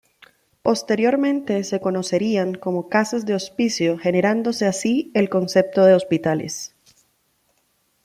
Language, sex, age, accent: Spanish, female, 19-29, Andino-Pacífico: Colombia, Perú, Ecuador, oeste de Bolivia y Venezuela andina